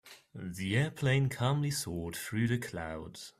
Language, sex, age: English, male, 19-29